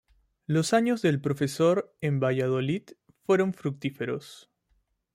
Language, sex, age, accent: Spanish, male, 30-39, Andino-Pacífico: Colombia, Perú, Ecuador, oeste de Bolivia y Venezuela andina